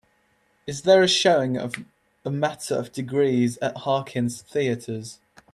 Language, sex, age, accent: English, male, 19-29, England English